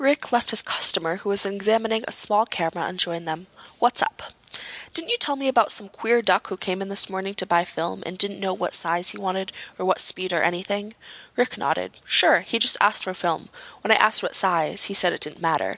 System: none